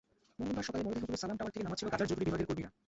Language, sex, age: Bengali, male, 19-29